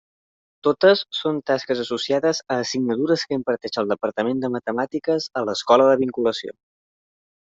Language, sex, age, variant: Catalan, male, 19-29, Central